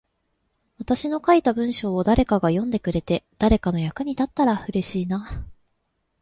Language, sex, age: Japanese, female, 19-29